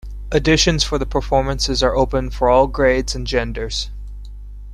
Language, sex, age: English, male, 19-29